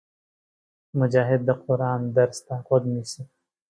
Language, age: Pashto, 19-29